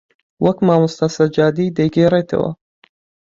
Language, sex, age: Central Kurdish, male, 19-29